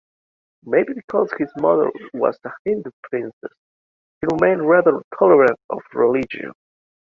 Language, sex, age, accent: English, male, 19-29, United States English